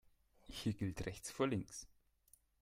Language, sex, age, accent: German, male, 19-29, Deutschland Deutsch